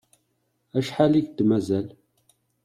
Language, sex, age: Kabyle, male, 30-39